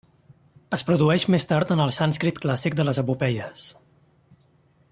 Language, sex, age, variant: Catalan, male, 30-39, Central